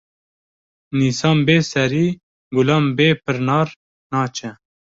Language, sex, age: Kurdish, male, 19-29